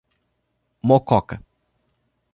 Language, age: Portuguese, 19-29